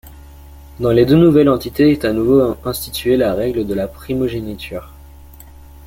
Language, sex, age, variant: French, male, under 19, Français de métropole